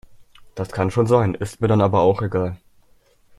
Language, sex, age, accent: German, male, under 19, Deutschland Deutsch